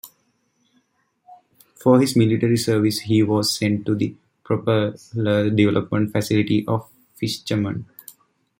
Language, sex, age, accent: English, male, 19-29, United States English